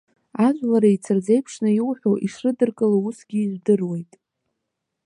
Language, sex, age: Abkhazian, female, under 19